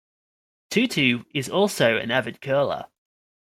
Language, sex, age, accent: English, male, 19-29, Australian English